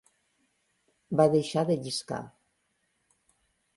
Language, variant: Catalan, Central